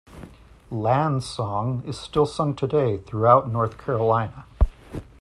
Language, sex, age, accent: English, male, 50-59, United States English